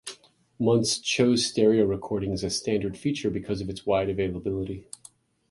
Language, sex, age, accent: English, male, 40-49, United States English